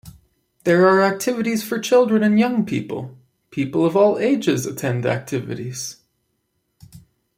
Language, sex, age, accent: English, male, 19-29, Canadian English